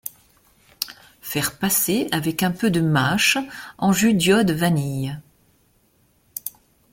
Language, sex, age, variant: French, female, 50-59, Français de métropole